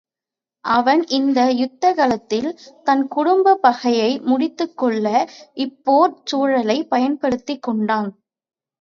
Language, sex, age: Tamil, female, 19-29